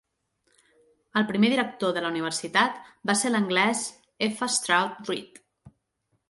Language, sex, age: Catalan, female, 30-39